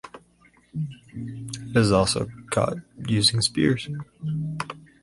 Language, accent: English, United States English